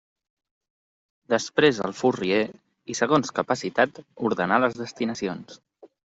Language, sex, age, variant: Catalan, male, 30-39, Central